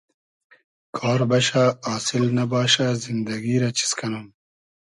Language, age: Hazaragi, 19-29